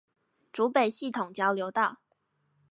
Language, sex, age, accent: Chinese, female, 19-29, 出生地：臺北市